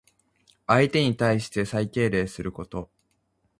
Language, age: Japanese, 19-29